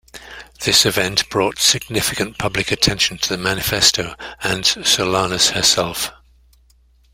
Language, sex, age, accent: English, male, 70-79, England English